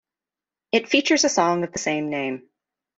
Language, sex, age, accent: English, female, 30-39, United States English